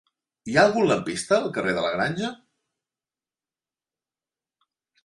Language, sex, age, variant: Catalan, male, 40-49, Central